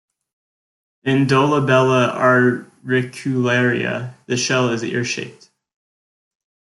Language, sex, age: English, male, 19-29